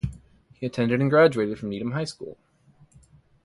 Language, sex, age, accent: English, male, 30-39, United States English